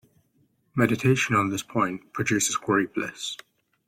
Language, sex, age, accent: English, male, under 19, England English